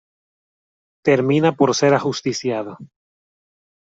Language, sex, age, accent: Spanish, male, 30-39, América central